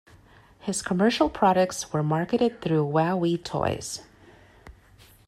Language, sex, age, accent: English, female, 40-49, United States English